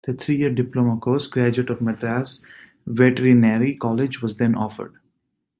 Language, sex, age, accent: English, male, 19-29, United States English